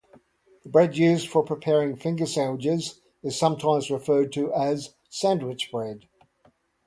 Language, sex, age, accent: English, male, 60-69, Australian English